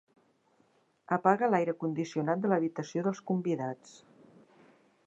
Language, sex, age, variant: Catalan, female, 60-69, Central